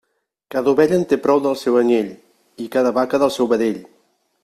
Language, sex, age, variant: Catalan, male, 50-59, Central